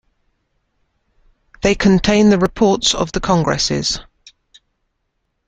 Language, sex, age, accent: English, female, 50-59, England English